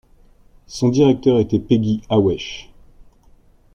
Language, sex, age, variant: French, male, 40-49, Français de métropole